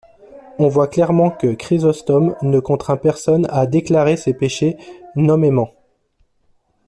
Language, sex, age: French, male, 40-49